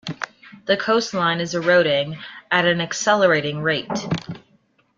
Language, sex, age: English, female, 19-29